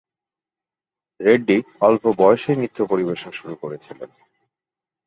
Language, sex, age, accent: Bengali, male, 40-49, Bangladeshi